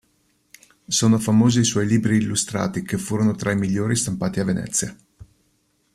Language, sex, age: Italian, male, 50-59